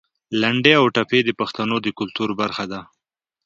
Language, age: Pashto, 30-39